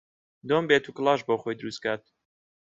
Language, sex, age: Central Kurdish, male, under 19